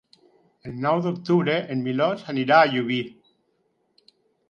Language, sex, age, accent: Catalan, male, 60-69, valencià